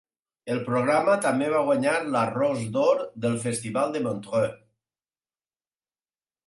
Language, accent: Catalan, valencià